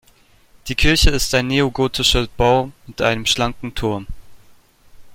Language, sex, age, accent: German, male, 19-29, Deutschland Deutsch